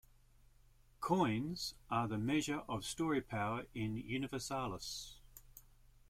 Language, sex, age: English, male, 60-69